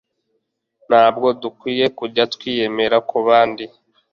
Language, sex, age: Kinyarwanda, male, 19-29